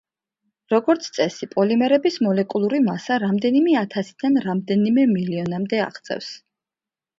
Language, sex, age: Georgian, female, 30-39